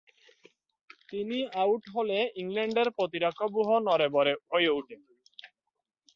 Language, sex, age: Bengali, male, 19-29